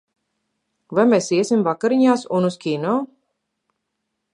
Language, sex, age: Latvian, female, 40-49